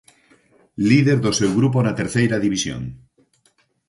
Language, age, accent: Galician, 50-59, Oriental (común en zona oriental)